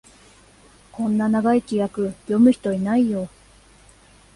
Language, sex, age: Japanese, female, 19-29